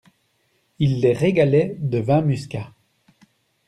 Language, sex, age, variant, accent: French, male, 30-39, Français d'Europe, Français de Belgique